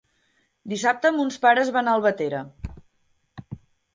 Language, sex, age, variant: Catalan, female, 19-29, Central